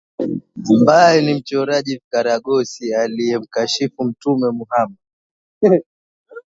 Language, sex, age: Swahili, male, 19-29